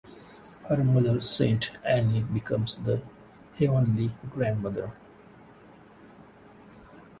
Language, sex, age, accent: English, male, 30-39, India and South Asia (India, Pakistan, Sri Lanka)